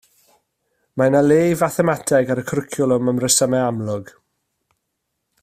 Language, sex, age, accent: Welsh, male, 30-39, Y Deyrnas Unedig Cymraeg